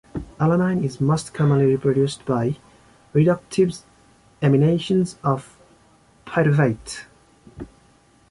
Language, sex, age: English, male, 19-29